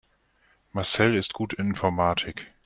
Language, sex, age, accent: German, male, 50-59, Deutschland Deutsch